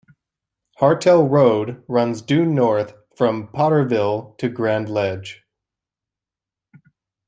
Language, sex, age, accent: English, male, 19-29, United States English